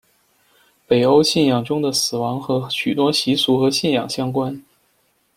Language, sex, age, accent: Chinese, male, 30-39, 出生地：北京市